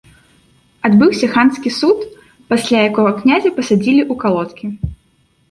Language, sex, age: Belarusian, female, 19-29